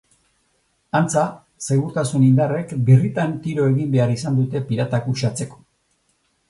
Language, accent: Basque, Mendebalekoa (Araba, Bizkaia, Gipuzkoako mendebaleko herri batzuk)